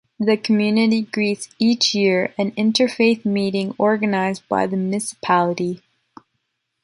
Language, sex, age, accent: English, female, 19-29, Canadian English